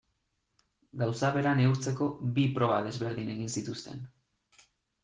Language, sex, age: Basque, male, 30-39